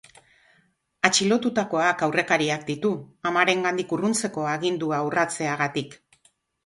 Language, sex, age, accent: Basque, female, 60-69, Mendebalekoa (Araba, Bizkaia, Gipuzkoako mendebaleko herri batzuk)